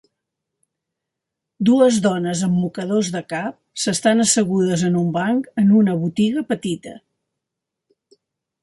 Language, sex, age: Catalan, female, 70-79